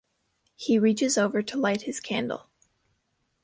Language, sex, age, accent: English, female, under 19, United States English